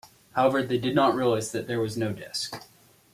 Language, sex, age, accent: English, male, under 19, United States English